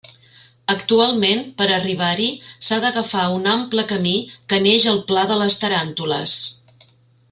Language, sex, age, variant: Catalan, female, 50-59, Central